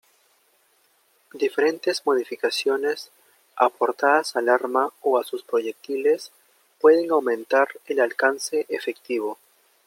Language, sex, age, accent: Spanish, male, 19-29, Andino-Pacífico: Colombia, Perú, Ecuador, oeste de Bolivia y Venezuela andina